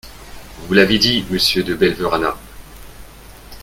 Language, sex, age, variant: French, male, 30-39, Français de métropole